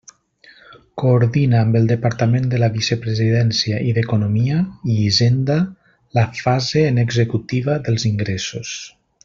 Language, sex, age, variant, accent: Catalan, male, 40-49, Valencià meridional, valencià